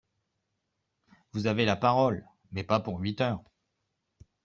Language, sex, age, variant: French, male, 40-49, Français de métropole